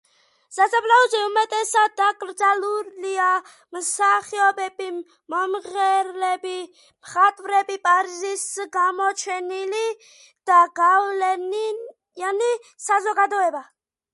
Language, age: Georgian, under 19